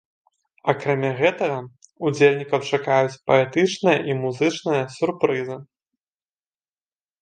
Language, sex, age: Belarusian, male, 19-29